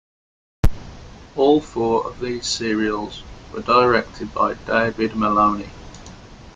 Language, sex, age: English, male, 19-29